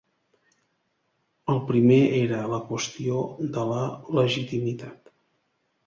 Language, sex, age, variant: Catalan, male, 30-39, Central